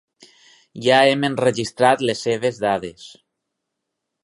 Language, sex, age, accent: Catalan, male, 30-39, valencià